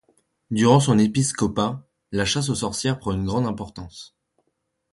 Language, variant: French, Français de métropole